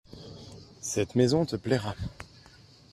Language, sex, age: French, male, 30-39